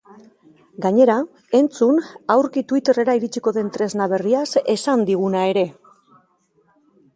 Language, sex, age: Basque, female, 50-59